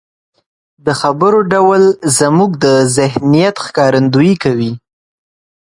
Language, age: Pashto, 19-29